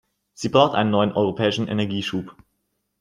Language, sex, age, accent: German, male, 19-29, Deutschland Deutsch